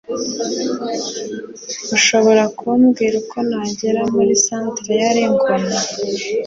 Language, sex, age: Kinyarwanda, female, 19-29